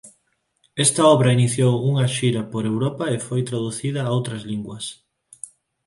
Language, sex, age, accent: Galician, male, 19-29, Neofalante